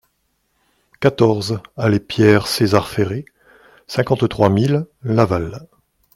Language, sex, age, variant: French, male, 60-69, Français de métropole